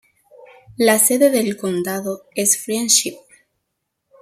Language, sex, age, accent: Spanish, female, 19-29, América central